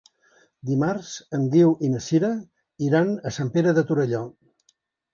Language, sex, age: Catalan, male, 70-79